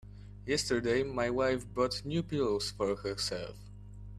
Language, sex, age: English, male, under 19